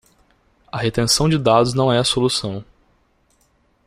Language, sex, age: Portuguese, male, 19-29